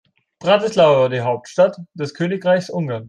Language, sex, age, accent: German, male, 19-29, Österreichisches Deutsch